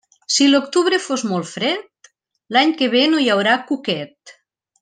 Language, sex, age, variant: Catalan, female, 50-59, Central